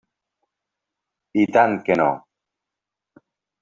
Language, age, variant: Catalan, 50-59, Central